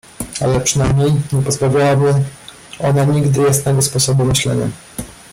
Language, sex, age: Polish, male, 40-49